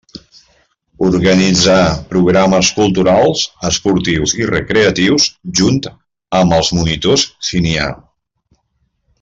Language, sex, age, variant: Catalan, male, 50-59, Central